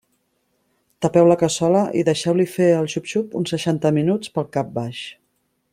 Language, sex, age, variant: Catalan, female, 30-39, Central